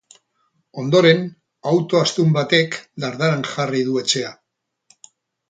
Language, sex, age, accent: Basque, male, 60-69, Erdialdekoa edo Nafarra (Gipuzkoa, Nafarroa)